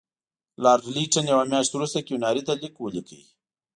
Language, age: Pashto, 40-49